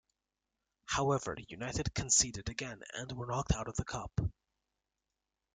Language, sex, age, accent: English, male, 19-29, United States English